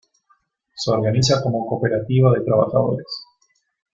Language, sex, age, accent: Spanish, male, 30-39, Rioplatense: Argentina, Uruguay, este de Bolivia, Paraguay